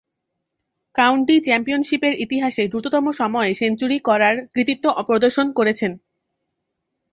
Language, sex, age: Bengali, female, under 19